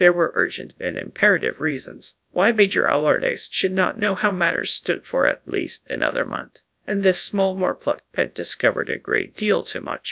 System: TTS, GradTTS